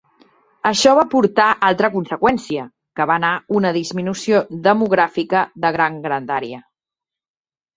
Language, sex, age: Catalan, female, 30-39